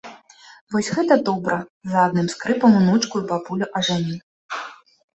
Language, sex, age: Belarusian, female, 19-29